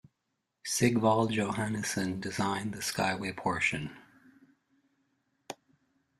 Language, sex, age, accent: English, male, 50-59, Canadian English